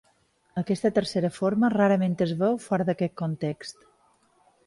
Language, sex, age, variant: Catalan, female, 40-49, Balear